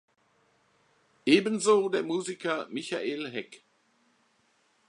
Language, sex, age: German, male, 60-69